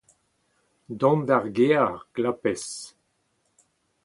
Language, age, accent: Breton, 70-79, Leoneg